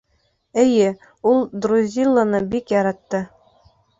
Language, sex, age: Bashkir, female, 19-29